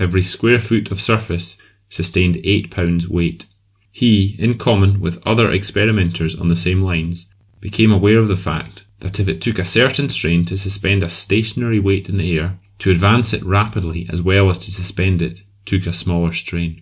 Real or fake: real